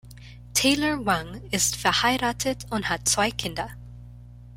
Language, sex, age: German, female, 19-29